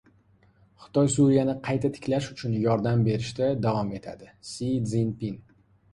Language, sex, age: Uzbek, male, 19-29